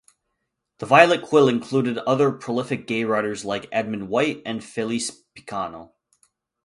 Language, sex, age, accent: English, male, 19-29, United States English